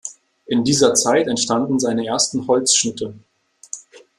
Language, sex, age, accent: German, male, 19-29, Deutschland Deutsch